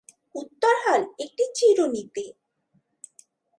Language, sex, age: Bengali, female, under 19